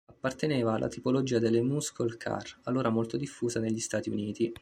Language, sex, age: Italian, male, 30-39